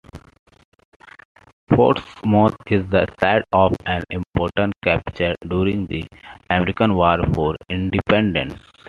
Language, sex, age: English, male, 19-29